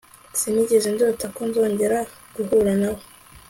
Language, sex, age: Kinyarwanda, female, 19-29